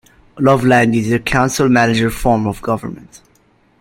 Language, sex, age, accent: English, male, 19-29, England English